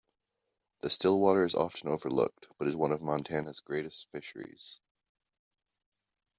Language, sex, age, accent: English, male, under 19, Canadian English